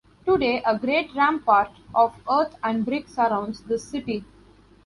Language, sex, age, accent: English, female, 19-29, India and South Asia (India, Pakistan, Sri Lanka)